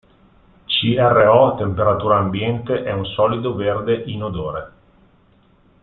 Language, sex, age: Italian, male, 40-49